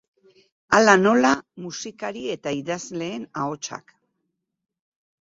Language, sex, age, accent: Basque, female, 60-69, Mendebalekoa (Araba, Bizkaia, Gipuzkoako mendebaleko herri batzuk)